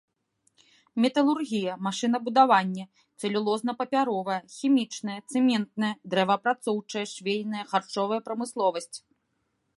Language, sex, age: Belarusian, female, 30-39